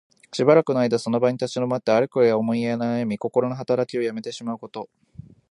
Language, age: Japanese, 19-29